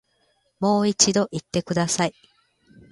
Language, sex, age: Japanese, female, 50-59